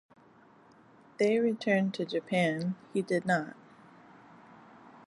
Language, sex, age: English, female, 40-49